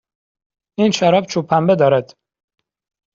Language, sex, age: Persian, male, 19-29